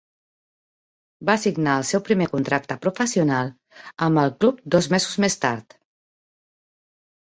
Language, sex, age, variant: Catalan, female, 40-49, Central